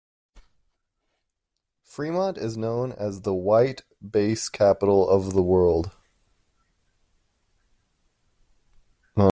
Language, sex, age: English, male, 30-39